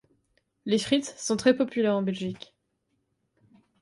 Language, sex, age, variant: French, female, 19-29, Français de métropole